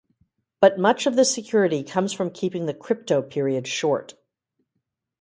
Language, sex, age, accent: English, female, 60-69, United States English